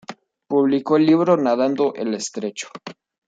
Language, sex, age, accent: Spanish, male, under 19, México